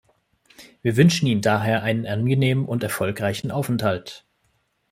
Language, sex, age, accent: German, male, 19-29, Deutschland Deutsch